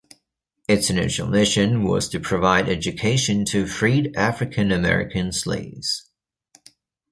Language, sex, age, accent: English, male, 19-29, United States English